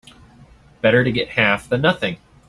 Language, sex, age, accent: English, male, 30-39, United States English